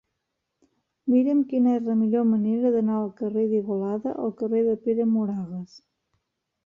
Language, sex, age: Catalan, female, 40-49